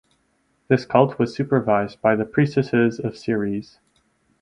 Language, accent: English, Canadian English